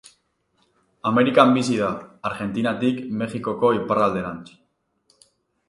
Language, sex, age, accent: Basque, female, 40-49, Mendebalekoa (Araba, Bizkaia, Gipuzkoako mendebaleko herri batzuk)